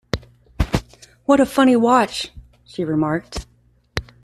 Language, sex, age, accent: English, female, 40-49, United States English